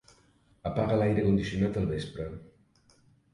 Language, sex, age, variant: Catalan, male, 50-59, Septentrional